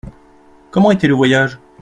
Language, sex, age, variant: French, male, 30-39, Français de métropole